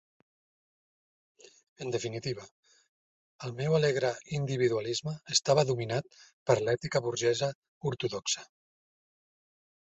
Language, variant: Catalan, Central